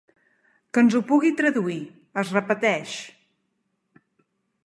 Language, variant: Catalan, Central